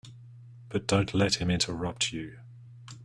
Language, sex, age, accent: English, male, 30-39, England English